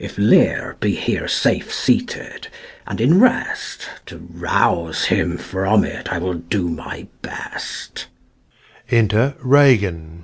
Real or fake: real